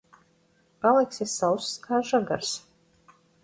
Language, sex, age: Latvian, female, 50-59